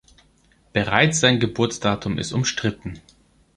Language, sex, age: German, male, 30-39